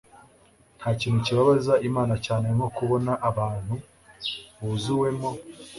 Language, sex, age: Kinyarwanda, male, 19-29